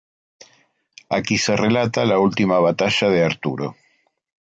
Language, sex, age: Spanish, male, 50-59